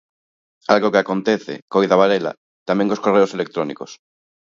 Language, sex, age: Galician, male, 30-39